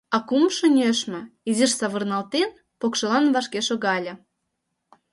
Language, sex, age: Mari, female, under 19